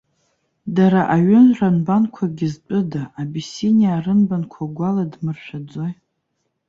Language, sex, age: Abkhazian, female, 40-49